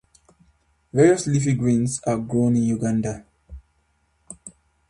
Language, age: English, 19-29